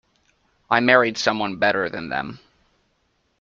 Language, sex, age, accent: English, male, 19-29, United States English